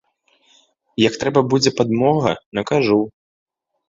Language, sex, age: Belarusian, male, 19-29